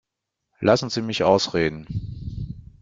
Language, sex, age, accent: German, male, 50-59, Deutschland Deutsch